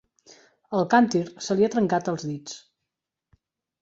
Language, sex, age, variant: Catalan, female, 30-39, Central